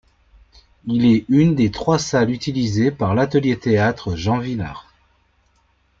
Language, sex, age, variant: French, male, 40-49, Français de métropole